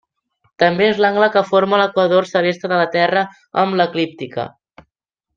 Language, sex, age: Catalan, male, under 19